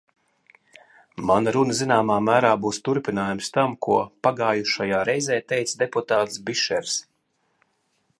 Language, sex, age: Latvian, male, 40-49